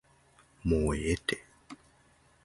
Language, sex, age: Japanese, male, 19-29